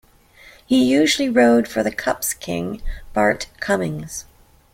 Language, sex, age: English, female, 50-59